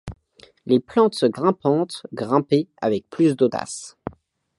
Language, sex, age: French, male, under 19